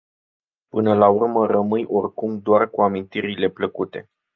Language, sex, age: Romanian, male, 19-29